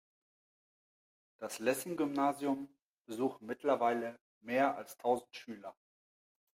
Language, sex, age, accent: German, male, 30-39, Deutschland Deutsch